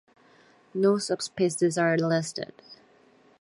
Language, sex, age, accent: English, female, 30-39, Canadian English